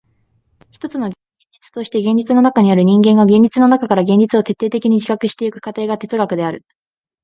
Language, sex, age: Japanese, female, under 19